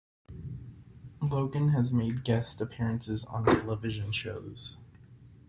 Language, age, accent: English, under 19, United States English